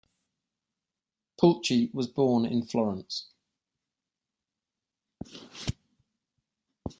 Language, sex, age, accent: English, male, 40-49, England English